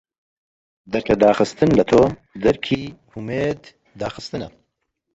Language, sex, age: Central Kurdish, male, 30-39